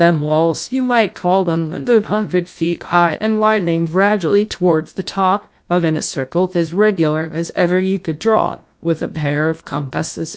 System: TTS, GlowTTS